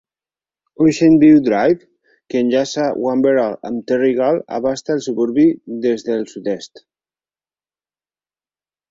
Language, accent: Catalan, valencià